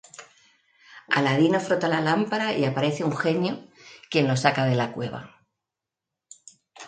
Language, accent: Spanish, España: Centro-Sur peninsular (Madrid, Toledo, Castilla-La Mancha)